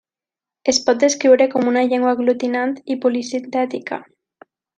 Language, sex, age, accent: Catalan, female, 19-29, valencià